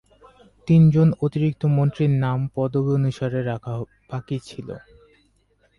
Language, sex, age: Bengali, male, 30-39